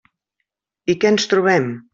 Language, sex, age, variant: Catalan, female, 50-59, Central